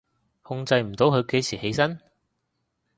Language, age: Cantonese, 30-39